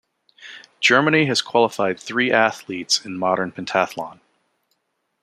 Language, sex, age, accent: English, male, 40-49, United States English